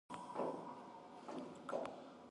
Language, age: Pashto, 19-29